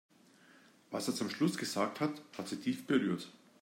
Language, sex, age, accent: German, male, 50-59, Deutschland Deutsch